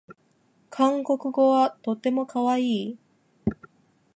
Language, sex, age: Japanese, female, 19-29